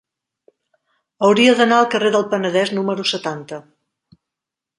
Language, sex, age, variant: Catalan, female, 40-49, Central